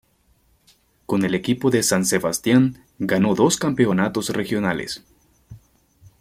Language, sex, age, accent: Spanish, male, 19-29, México